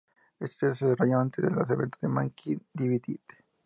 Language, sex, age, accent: Spanish, male, 19-29, México